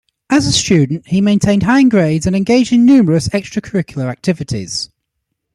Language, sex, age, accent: English, male, 19-29, England English